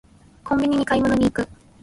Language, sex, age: Japanese, female, 19-29